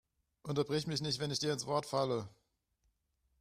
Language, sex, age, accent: German, male, 19-29, Deutschland Deutsch